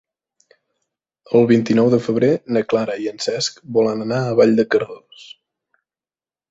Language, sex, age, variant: Catalan, male, 19-29, Central